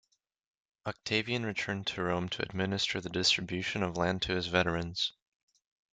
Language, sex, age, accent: English, male, 19-29, United States English